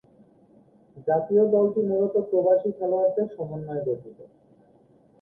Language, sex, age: Bengali, male, 19-29